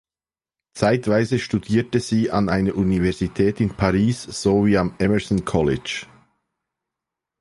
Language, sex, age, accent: German, male, 40-49, Schweizerdeutsch